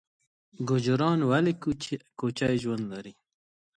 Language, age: Pashto, 30-39